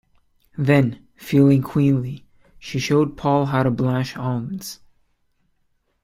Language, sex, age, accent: English, male, 19-29, United States English